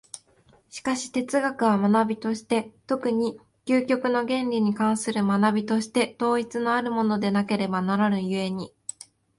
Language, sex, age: Japanese, female, 19-29